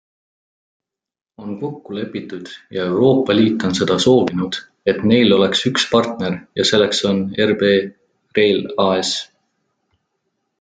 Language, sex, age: Estonian, male, 19-29